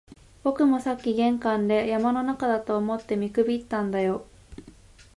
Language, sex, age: Japanese, female, 19-29